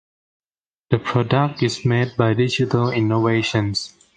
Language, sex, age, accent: English, male, 19-29, Singaporean English